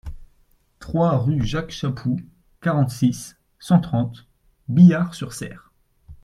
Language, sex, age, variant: French, male, 19-29, Français de métropole